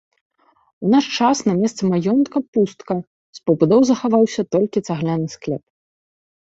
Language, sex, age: Belarusian, female, 19-29